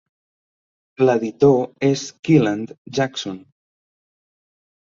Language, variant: Catalan, Central